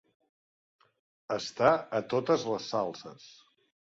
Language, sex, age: Catalan, male, 50-59